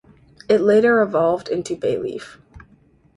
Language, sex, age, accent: English, female, 19-29, United States English